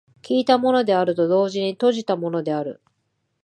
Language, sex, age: Japanese, female, 40-49